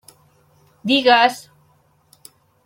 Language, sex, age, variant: Catalan, female, 19-29, Central